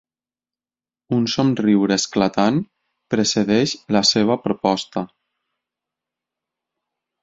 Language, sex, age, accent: Catalan, male, 30-39, valencià